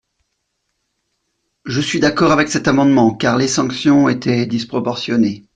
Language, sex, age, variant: French, male, 40-49, Français de métropole